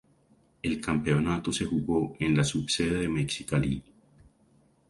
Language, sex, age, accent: Spanish, male, 50-59, Andino-Pacífico: Colombia, Perú, Ecuador, oeste de Bolivia y Venezuela andina